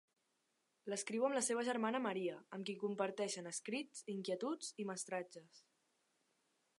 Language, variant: Catalan, Central